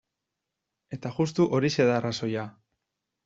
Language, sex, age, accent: Basque, male, 19-29, Mendebalekoa (Araba, Bizkaia, Gipuzkoako mendebaleko herri batzuk)